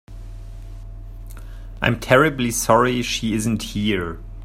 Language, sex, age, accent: English, male, 30-39, United States English